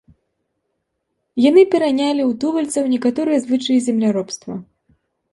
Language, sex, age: Belarusian, female, 19-29